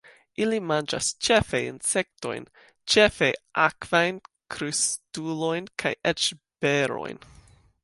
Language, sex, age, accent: Esperanto, female, 30-39, Internacia